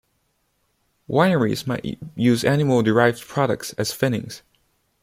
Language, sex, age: English, male, under 19